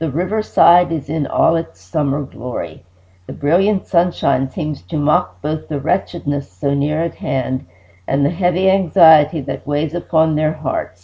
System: none